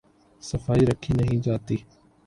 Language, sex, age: Urdu, male, 19-29